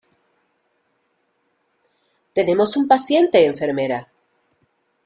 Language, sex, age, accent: Spanish, female, 40-49, América central